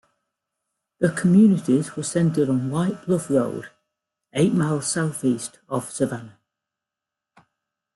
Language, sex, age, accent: English, female, 50-59, England English